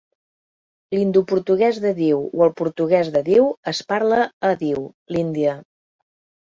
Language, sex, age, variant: Catalan, female, 50-59, Central